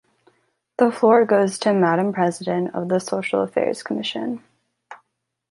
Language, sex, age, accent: English, female, 19-29, United States English